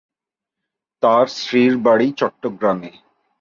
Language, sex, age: Bengali, male, 40-49